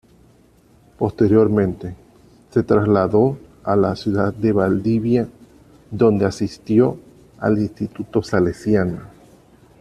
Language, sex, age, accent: Spanish, male, 30-39, Caribe: Cuba, Venezuela, Puerto Rico, República Dominicana, Panamá, Colombia caribeña, México caribeño, Costa del golfo de México